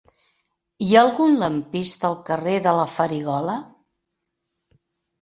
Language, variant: Catalan, Central